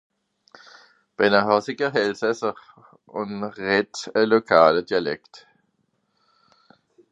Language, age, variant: Swiss German, 50-59, Nordniederàlemmànisch (Rishoffe, Zàwere, Bùsswìller, Hawenau, Brüemt, Stroossbùri, Molse, Dàmbàch, Schlettstàtt, Pfàlzbùri usw.)